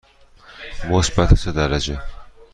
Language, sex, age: Persian, male, 30-39